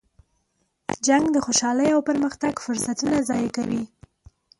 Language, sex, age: Pashto, female, 19-29